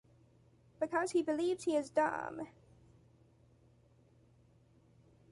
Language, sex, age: English, male, under 19